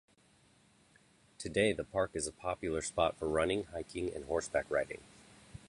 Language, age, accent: English, 30-39, United States English